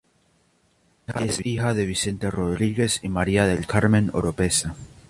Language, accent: Spanish, Andino-Pacífico: Colombia, Perú, Ecuador, oeste de Bolivia y Venezuela andina